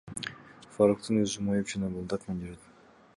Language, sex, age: Kyrgyz, male, 19-29